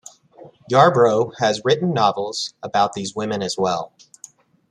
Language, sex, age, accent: English, male, 40-49, United States English